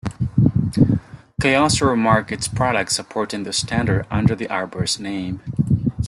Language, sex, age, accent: English, male, 30-39, United States English